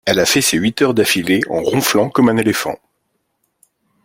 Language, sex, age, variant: French, male, 40-49, Français de métropole